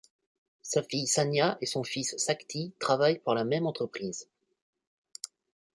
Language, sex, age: French, male, 19-29